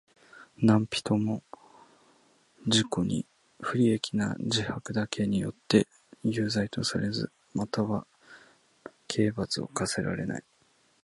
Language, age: Japanese, 19-29